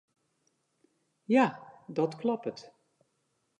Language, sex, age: Western Frisian, female, 60-69